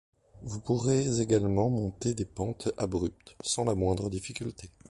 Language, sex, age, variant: French, male, 30-39, Français de métropole